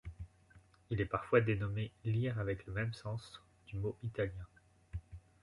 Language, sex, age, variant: French, male, 19-29, Français de métropole